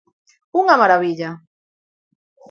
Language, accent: Galician, Normativo (estándar)